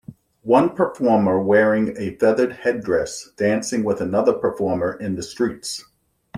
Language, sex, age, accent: English, male, 50-59, United States English